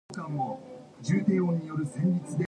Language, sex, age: English, female, 19-29